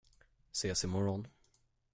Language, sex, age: Swedish, male, under 19